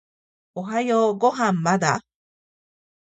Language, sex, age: Japanese, female, 40-49